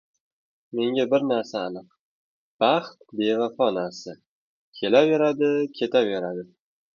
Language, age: Uzbek, 19-29